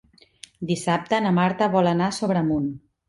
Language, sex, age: Catalan, female, 30-39